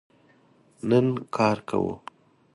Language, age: Pashto, 19-29